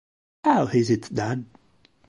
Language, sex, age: Italian, male, 30-39